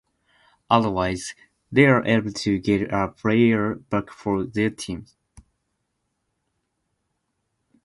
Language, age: English, 19-29